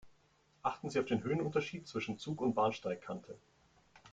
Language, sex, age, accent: German, male, 30-39, Deutschland Deutsch